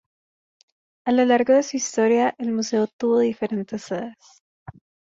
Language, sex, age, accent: Spanish, female, under 19, América central